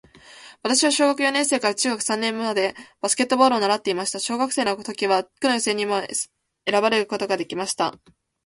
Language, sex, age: Japanese, female, 19-29